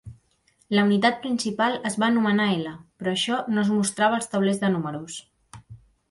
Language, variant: Catalan, Central